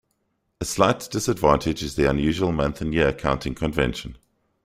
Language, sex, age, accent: English, male, 30-39, Southern African (South Africa, Zimbabwe, Namibia)